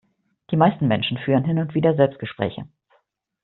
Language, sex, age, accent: German, female, 50-59, Deutschland Deutsch